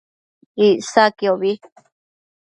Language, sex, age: Matsés, female, 30-39